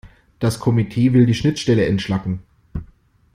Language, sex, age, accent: German, male, 40-49, Deutschland Deutsch